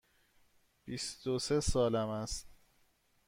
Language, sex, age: Persian, male, 30-39